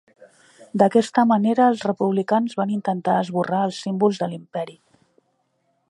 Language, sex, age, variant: Catalan, female, 40-49, Central